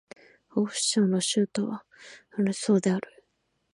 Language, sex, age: Japanese, female, 19-29